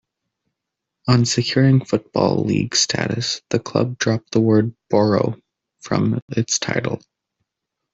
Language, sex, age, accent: English, male, 19-29, Canadian English